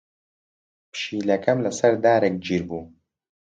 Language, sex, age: Central Kurdish, male, 19-29